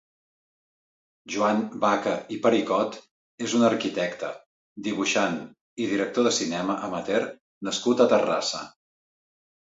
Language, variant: Catalan, Central